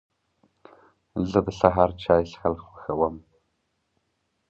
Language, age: Pashto, 19-29